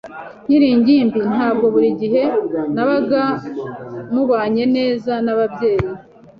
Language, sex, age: Kinyarwanda, male, 19-29